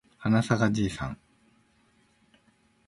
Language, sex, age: Japanese, male, 60-69